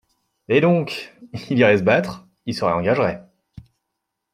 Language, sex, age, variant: French, male, 19-29, Français de métropole